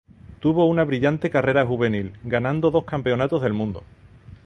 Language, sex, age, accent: Spanish, male, 40-49, España: Sur peninsular (Andalucia, Extremadura, Murcia)